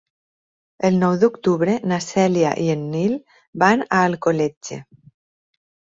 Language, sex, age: Catalan, female, 40-49